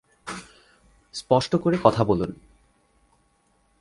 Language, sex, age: Bengali, male, 19-29